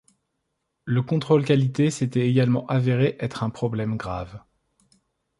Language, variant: French, Français de métropole